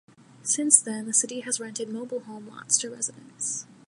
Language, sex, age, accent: English, female, 19-29, United States English